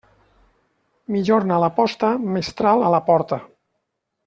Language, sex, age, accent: Catalan, male, 50-59, valencià